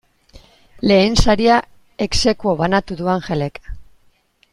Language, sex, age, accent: Basque, female, 19-29, Mendebalekoa (Araba, Bizkaia, Gipuzkoako mendebaleko herri batzuk)